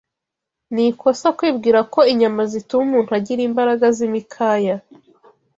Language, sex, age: Kinyarwanda, female, 19-29